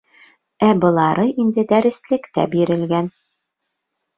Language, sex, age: Bashkir, female, 30-39